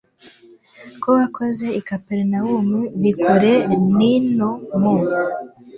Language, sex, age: Kinyarwanda, female, 19-29